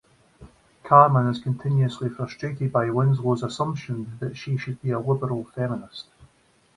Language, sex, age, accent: English, male, 40-49, Scottish English